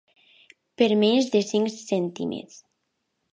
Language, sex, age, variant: Catalan, female, under 19, Alacantí